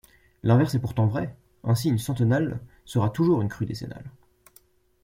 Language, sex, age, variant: French, male, 19-29, Français de métropole